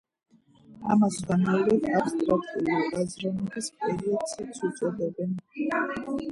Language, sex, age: Georgian, female, under 19